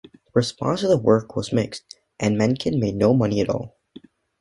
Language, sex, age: English, male, under 19